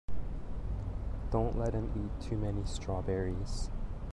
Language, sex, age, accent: English, male, 19-29, United States English